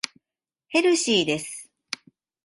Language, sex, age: Japanese, female, 40-49